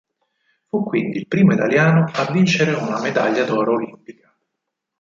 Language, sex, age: Italian, male, 30-39